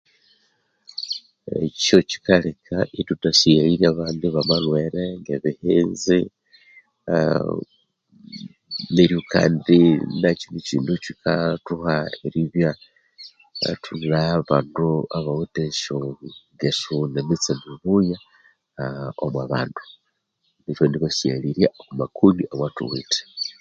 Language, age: Konzo, 50-59